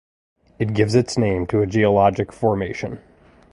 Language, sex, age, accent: English, male, 19-29, United States English